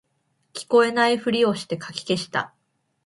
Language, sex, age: Japanese, female, 19-29